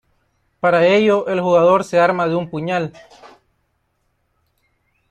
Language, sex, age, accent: Spanish, male, 19-29, América central